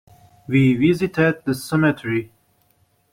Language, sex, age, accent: English, male, 19-29, United States English